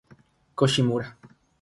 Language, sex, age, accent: Spanish, male, under 19, Andino-Pacífico: Colombia, Perú, Ecuador, oeste de Bolivia y Venezuela andina; Rioplatense: Argentina, Uruguay, este de Bolivia, Paraguay